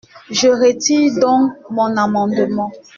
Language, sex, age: French, female, 19-29